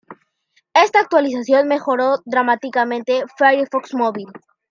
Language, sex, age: Spanish, female, 30-39